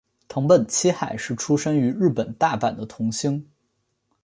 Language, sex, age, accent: Chinese, male, 19-29, 出生地：辽宁省